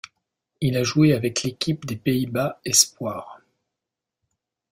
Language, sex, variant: French, male, Français de métropole